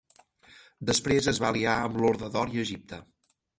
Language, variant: Catalan, Central